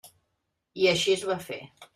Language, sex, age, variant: Catalan, female, 50-59, Central